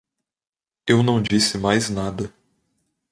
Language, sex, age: Portuguese, male, 19-29